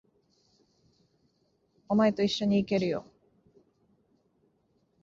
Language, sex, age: Japanese, female, 30-39